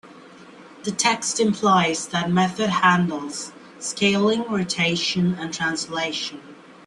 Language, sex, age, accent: English, male, 19-29, India and South Asia (India, Pakistan, Sri Lanka)